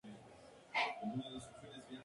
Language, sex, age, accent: Spanish, male, 19-29, México